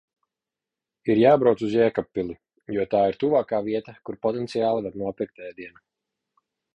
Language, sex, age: Latvian, male, 19-29